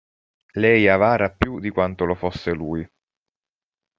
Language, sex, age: Italian, male, 30-39